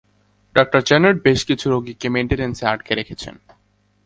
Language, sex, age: Bengali, male, 19-29